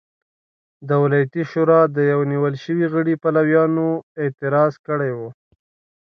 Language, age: Pashto, 19-29